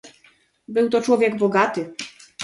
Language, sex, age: Polish, female, 19-29